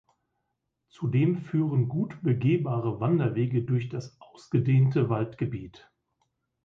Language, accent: German, Deutschland Deutsch